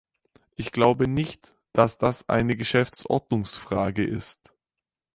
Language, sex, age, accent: German, male, under 19, Deutschland Deutsch